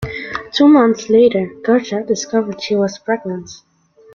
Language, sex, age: English, female, under 19